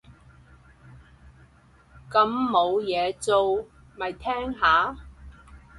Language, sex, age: Cantonese, female, 30-39